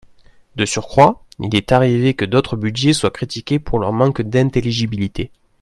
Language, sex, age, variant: French, male, 19-29, Français de métropole